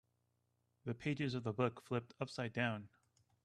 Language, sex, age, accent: English, male, 30-39, United States English